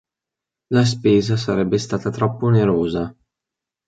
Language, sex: Italian, male